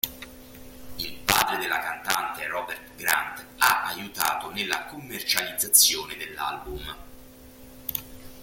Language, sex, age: Italian, male, 40-49